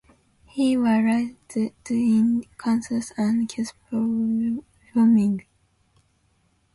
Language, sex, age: English, female, 19-29